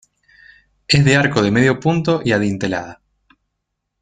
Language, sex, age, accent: Spanish, male, 30-39, Chileno: Chile, Cuyo